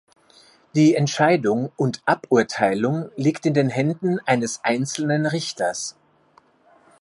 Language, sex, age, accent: German, male, 60-69, Österreichisches Deutsch